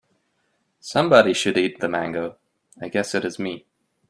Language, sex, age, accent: English, male, 19-29, United States English